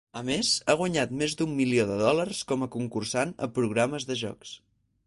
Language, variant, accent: Catalan, Central, central